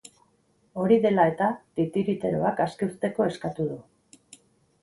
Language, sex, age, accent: Basque, female, 50-59, Erdialdekoa edo Nafarra (Gipuzkoa, Nafarroa)